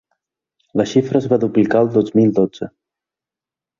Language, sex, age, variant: Catalan, male, 19-29, Central